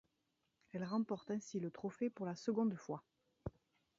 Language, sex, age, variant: French, female, 40-49, Français de métropole